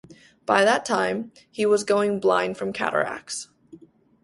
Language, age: English, 19-29